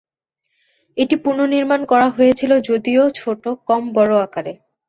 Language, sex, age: Bengali, female, 19-29